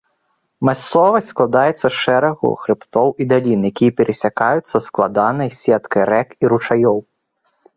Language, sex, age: Belarusian, male, under 19